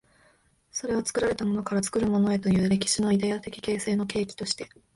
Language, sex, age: Japanese, female, 19-29